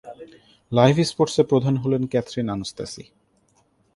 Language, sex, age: Bengali, male, 19-29